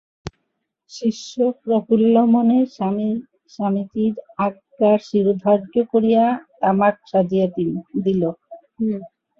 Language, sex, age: Bengali, female, 40-49